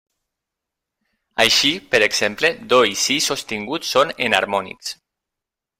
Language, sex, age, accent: Catalan, male, 40-49, valencià